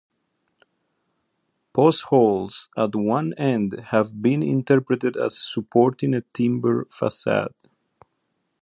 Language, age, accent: English, 30-39, United States English